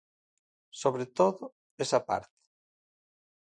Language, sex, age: Galician, male, 50-59